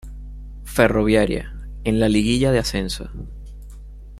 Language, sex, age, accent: Spanish, male, 30-39, Caribe: Cuba, Venezuela, Puerto Rico, República Dominicana, Panamá, Colombia caribeña, México caribeño, Costa del golfo de México